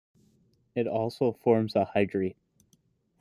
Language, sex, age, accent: English, male, 19-29, United States English